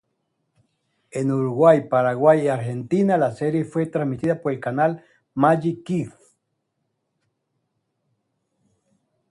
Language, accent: Spanish, Caribe: Cuba, Venezuela, Puerto Rico, República Dominicana, Panamá, Colombia caribeña, México caribeño, Costa del golfo de México